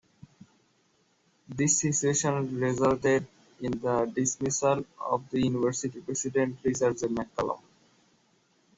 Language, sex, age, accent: English, male, 19-29, India and South Asia (India, Pakistan, Sri Lanka)